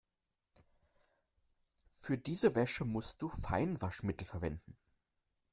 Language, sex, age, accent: German, male, 19-29, Deutschland Deutsch